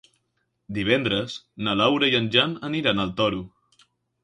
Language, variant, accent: Catalan, Central, central; valencià